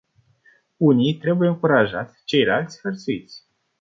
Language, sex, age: Romanian, male, 19-29